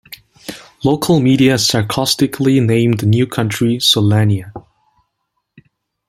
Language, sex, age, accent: English, male, 19-29, Singaporean English